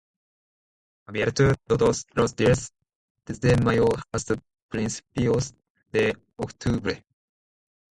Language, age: Spanish, under 19